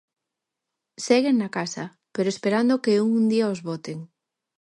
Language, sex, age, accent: Galician, female, 40-49, Normativo (estándar)